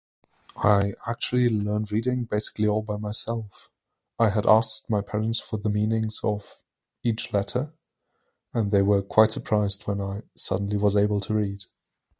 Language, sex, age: English, male, 19-29